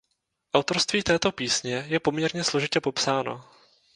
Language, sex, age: Czech, male, 19-29